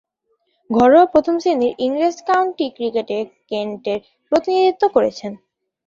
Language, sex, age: Bengali, female, 30-39